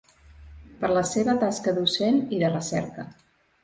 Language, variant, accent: Catalan, Central, central